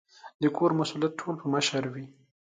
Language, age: Pashto, 19-29